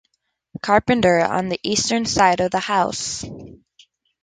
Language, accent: English, United States English